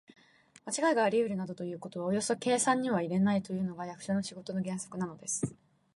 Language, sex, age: Japanese, female, 19-29